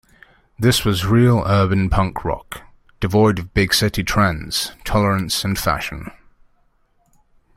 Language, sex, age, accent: English, male, 19-29, England English